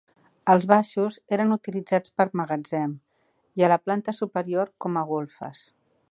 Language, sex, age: Catalan, female, 60-69